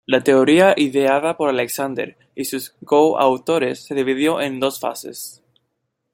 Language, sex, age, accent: Spanish, male, 19-29, México